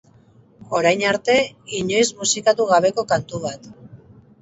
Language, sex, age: Basque, female, 50-59